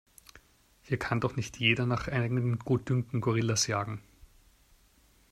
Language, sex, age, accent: German, male, 30-39, Österreichisches Deutsch